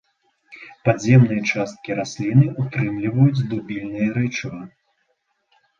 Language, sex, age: Belarusian, male, 19-29